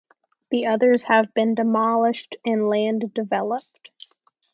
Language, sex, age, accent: English, female, under 19, United States English